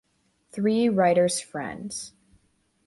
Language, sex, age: English, female, under 19